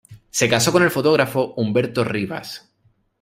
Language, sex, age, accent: Spanish, male, 19-29, España: Islas Canarias